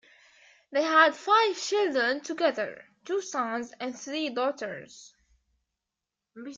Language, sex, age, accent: English, female, 19-29, United States English